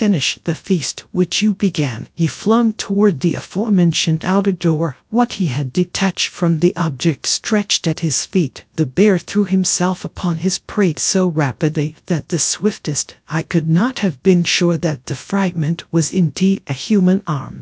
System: TTS, GradTTS